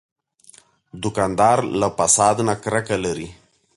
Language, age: Pashto, 30-39